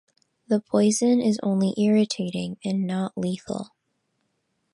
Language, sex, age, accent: English, female, under 19, United States English